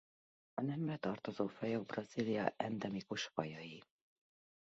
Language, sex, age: Hungarian, female, 40-49